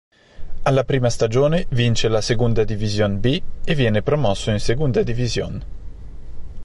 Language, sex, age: Italian, male, 30-39